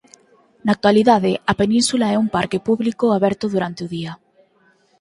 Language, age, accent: Galician, 19-29, Normativo (estándar)